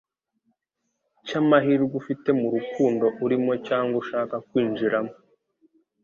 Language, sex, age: Kinyarwanda, male, 19-29